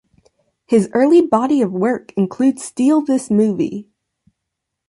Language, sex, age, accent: English, female, 19-29, United States English